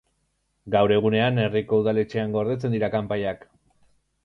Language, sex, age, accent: Basque, male, 30-39, Erdialdekoa edo Nafarra (Gipuzkoa, Nafarroa)